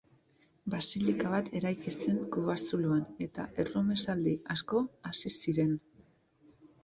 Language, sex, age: Basque, female, 30-39